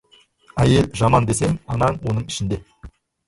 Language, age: Kazakh, 30-39